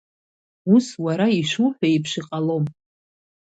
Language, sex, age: Abkhazian, female, 30-39